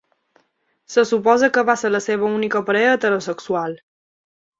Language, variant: Catalan, Balear